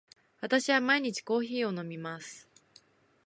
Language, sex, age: Japanese, female, 19-29